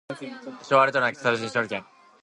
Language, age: Japanese, 19-29